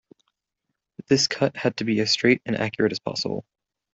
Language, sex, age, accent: English, male, under 19, United States English